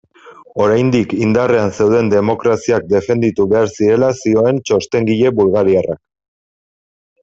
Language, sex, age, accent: Basque, male, 30-39, Erdialdekoa edo Nafarra (Gipuzkoa, Nafarroa)